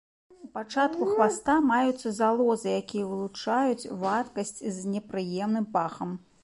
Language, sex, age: Belarusian, female, 30-39